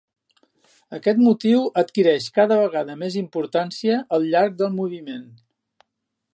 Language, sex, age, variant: Catalan, male, 60-69, Central